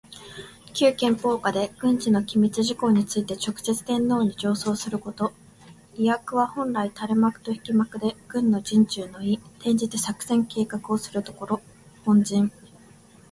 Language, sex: Japanese, female